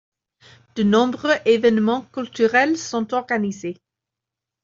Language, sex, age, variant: French, female, 30-39, Français de métropole